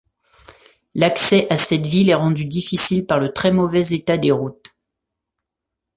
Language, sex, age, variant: French, male, 30-39, Français de métropole